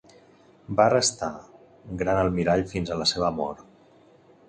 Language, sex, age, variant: Catalan, male, 40-49, Central